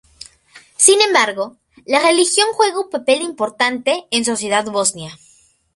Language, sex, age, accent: Spanish, female, under 19, Andino-Pacífico: Colombia, Perú, Ecuador, oeste de Bolivia y Venezuela andina